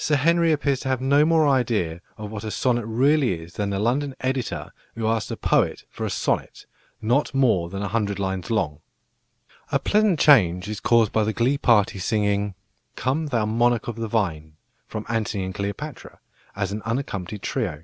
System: none